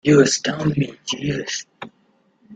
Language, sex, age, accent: English, male, 19-29, India and South Asia (India, Pakistan, Sri Lanka)